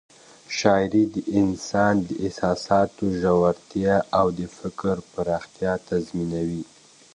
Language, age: Pashto, 19-29